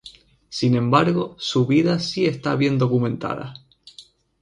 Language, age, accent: Spanish, 19-29, España: Islas Canarias